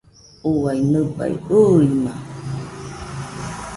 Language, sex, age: Nüpode Huitoto, female, 40-49